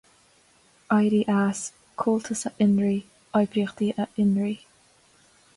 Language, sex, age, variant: Irish, female, 19-29, Gaeilge Chonnacht